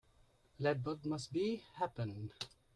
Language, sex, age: English, male, 30-39